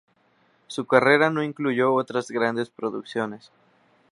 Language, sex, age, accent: Spanish, male, 19-29, México